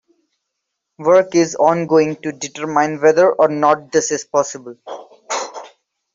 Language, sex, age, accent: English, male, 19-29, India and South Asia (India, Pakistan, Sri Lanka)